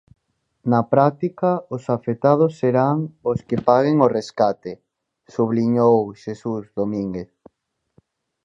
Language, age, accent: Galician, under 19, Oriental (común en zona oriental)